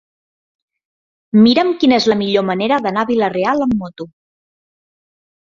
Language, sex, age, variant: Catalan, female, 30-39, Central